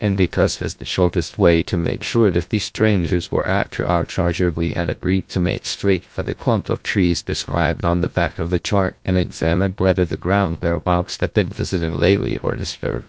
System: TTS, GlowTTS